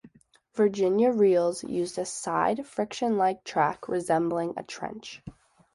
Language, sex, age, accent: English, female, 19-29, United States English